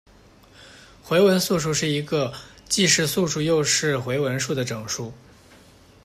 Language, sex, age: Chinese, male, 19-29